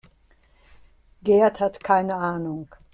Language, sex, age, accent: German, female, 70-79, Deutschland Deutsch